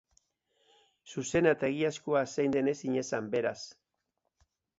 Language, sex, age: Basque, male, 60-69